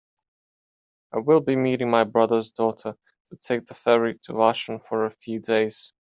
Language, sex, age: English, male, 19-29